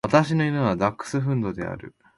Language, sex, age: Japanese, male, 19-29